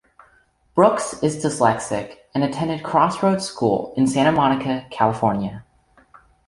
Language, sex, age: English, male, under 19